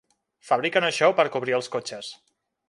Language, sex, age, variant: Catalan, male, 19-29, Central